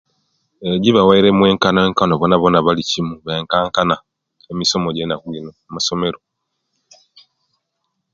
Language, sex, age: Kenyi, male, 50-59